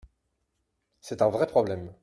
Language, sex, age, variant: French, male, 50-59, Français de métropole